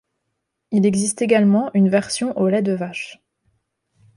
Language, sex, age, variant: French, female, 19-29, Français de métropole